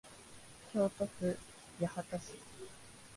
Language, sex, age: Japanese, female, 19-29